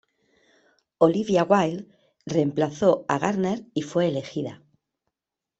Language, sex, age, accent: Spanish, female, 50-59, España: Norte peninsular (Asturias, Castilla y León, Cantabria, País Vasco, Navarra, Aragón, La Rioja, Guadalajara, Cuenca)